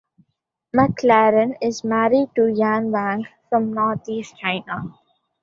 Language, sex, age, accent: English, female, 19-29, India and South Asia (India, Pakistan, Sri Lanka)